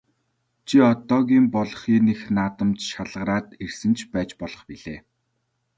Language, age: Mongolian, 19-29